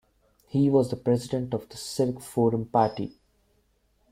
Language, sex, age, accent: English, male, 19-29, India and South Asia (India, Pakistan, Sri Lanka)